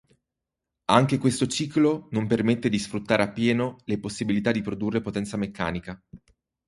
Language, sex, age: Italian, male, 30-39